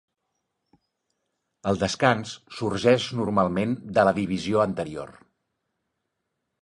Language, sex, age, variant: Catalan, male, 40-49, Central